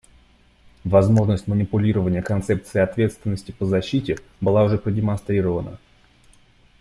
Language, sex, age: Russian, male, 19-29